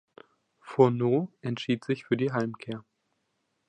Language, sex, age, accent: German, male, 19-29, Deutschland Deutsch